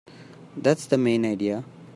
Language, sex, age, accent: English, male, 30-39, India and South Asia (India, Pakistan, Sri Lanka)